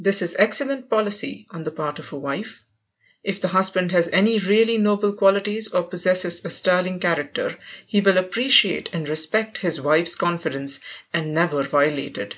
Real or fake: real